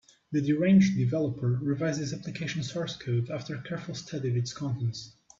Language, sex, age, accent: English, male, 19-29, United States English